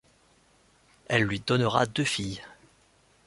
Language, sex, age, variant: French, male, 19-29, Français de métropole